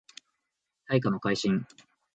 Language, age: Japanese, 19-29